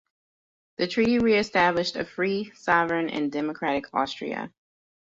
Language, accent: English, United States English